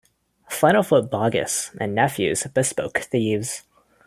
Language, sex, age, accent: English, male, under 19, United States English